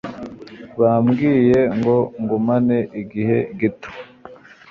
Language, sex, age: Kinyarwanda, male, under 19